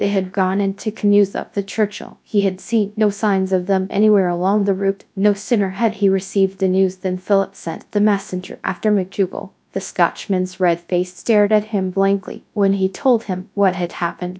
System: TTS, GradTTS